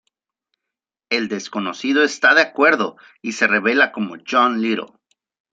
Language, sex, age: Spanish, male, 30-39